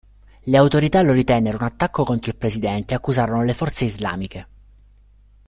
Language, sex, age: Italian, male, 30-39